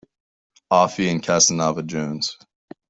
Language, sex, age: English, male, 19-29